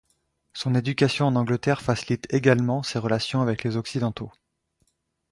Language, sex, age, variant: French, male, 19-29, Français de métropole